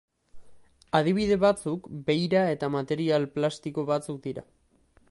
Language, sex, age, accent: Basque, male, 19-29, Mendebalekoa (Araba, Bizkaia, Gipuzkoako mendebaleko herri batzuk)